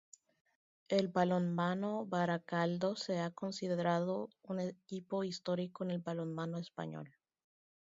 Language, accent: Spanish, América central